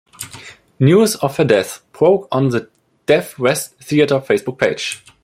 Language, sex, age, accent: English, male, 30-39, England English